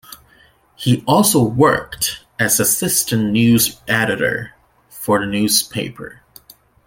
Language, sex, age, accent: English, male, 30-39, Canadian English